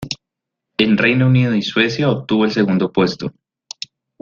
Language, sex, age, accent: Spanish, male, 19-29, Andino-Pacífico: Colombia, Perú, Ecuador, oeste de Bolivia y Venezuela andina